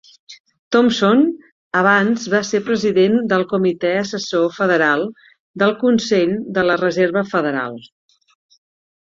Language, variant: Catalan, Central